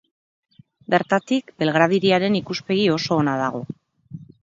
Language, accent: Basque, Mendebalekoa (Araba, Bizkaia, Gipuzkoako mendebaleko herri batzuk)